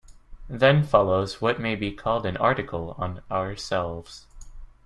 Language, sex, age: English, male, under 19